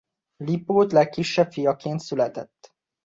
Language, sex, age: Hungarian, male, 30-39